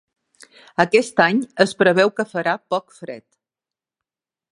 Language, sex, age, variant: Catalan, female, 60-69, Central